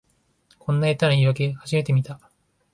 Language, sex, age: Japanese, male, 19-29